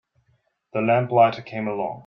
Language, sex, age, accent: English, male, 30-39, United States English